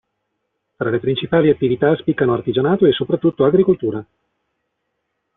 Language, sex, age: Italian, male, 40-49